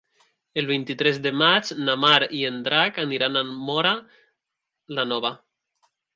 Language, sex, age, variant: Catalan, male, 19-29, Central